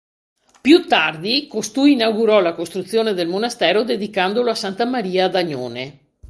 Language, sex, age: Italian, female, 60-69